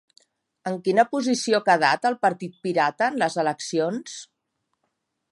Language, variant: Catalan, Central